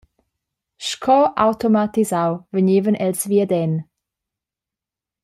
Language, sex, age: Romansh, female, 19-29